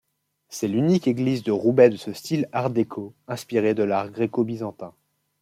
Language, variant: French, Français de métropole